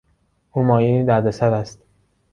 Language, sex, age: Persian, male, 19-29